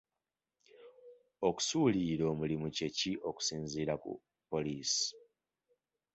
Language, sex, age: Ganda, male, 19-29